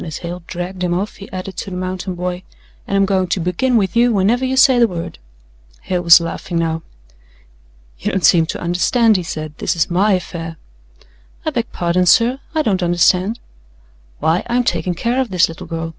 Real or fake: real